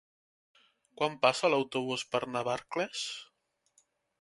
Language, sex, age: Catalan, male, 19-29